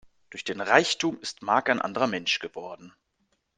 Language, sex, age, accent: German, male, 19-29, Deutschland Deutsch